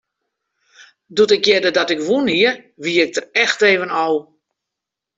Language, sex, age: Western Frisian, female, 60-69